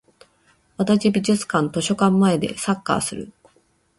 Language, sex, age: Japanese, female, 40-49